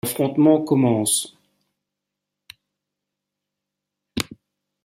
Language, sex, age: French, male, 50-59